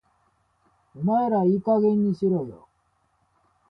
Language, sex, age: Japanese, male, 40-49